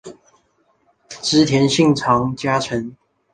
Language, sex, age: Chinese, male, under 19